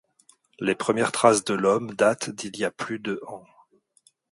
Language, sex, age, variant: French, male, 30-39, Français de métropole